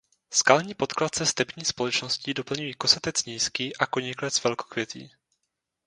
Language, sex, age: Czech, male, 19-29